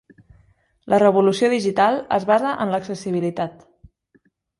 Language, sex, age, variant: Catalan, female, 19-29, Central